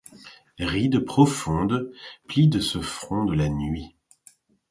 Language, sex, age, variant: French, male, 40-49, Français de métropole